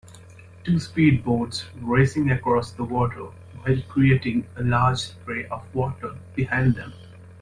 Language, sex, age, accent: English, male, 19-29, India and South Asia (India, Pakistan, Sri Lanka)